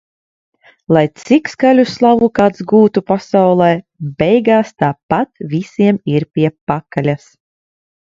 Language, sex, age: Latvian, female, 30-39